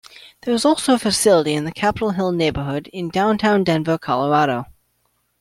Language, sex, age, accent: English, male, 19-29, United States English